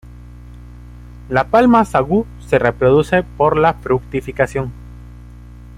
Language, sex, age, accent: Spanish, male, 19-29, Andino-Pacífico: Colombia, Perú, Ecuador, oeste de Bolivia y Venezuela andina